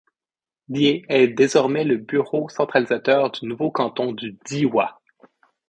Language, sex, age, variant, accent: French, male, 30-39, Français d'Amérique du Nord, Français du Canada